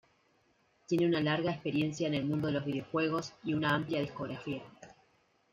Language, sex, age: Spanish, female, 19-29